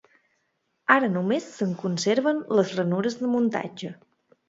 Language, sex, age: Catalan, female, 19-29